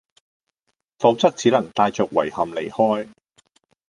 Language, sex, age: Cantonese, male, 50-59